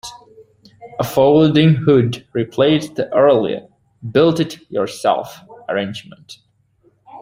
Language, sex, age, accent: English, male, 19-29, United States English